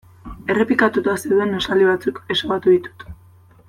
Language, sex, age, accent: Basque, female, 19-29, Mendebalekoa (Araba, Bizkaia, Gipuzkoako mendebaleko herri batzuk)